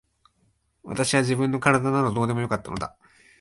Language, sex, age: Japanese, male, 19-29